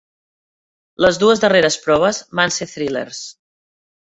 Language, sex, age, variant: Catalan, female, 40-49, Septentrional